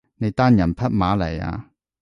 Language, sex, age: Cantonese, male, 30-39